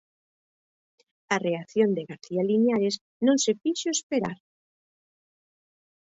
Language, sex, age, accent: Galician, female, 50-59, Oriental (común en zona oriental)